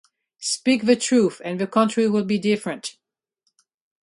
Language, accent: English, United States English